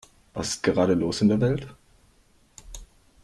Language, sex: German, male